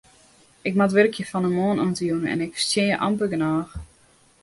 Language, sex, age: Western Frisian, female, 19-29